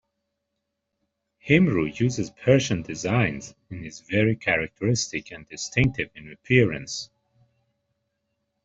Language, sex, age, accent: English, male, 30-39, United States English